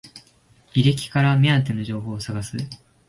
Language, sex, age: Japanese, male, 19-29